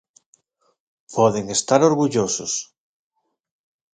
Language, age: Galician, 40-49